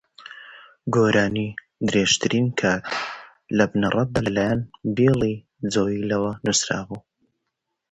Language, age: English, 30-39